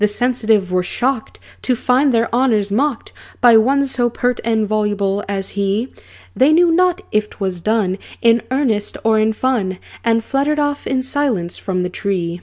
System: none